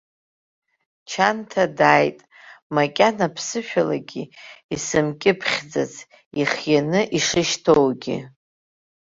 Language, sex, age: Abkhazian, female, 40-49